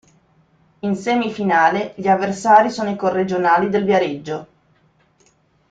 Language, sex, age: Italian, female, 40-49